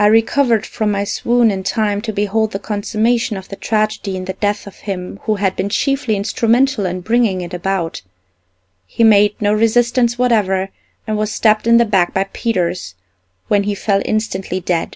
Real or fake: real